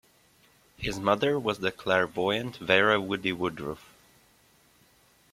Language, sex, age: English, male, 19-29